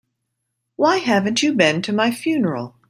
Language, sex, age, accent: English, female, 50-59, United States English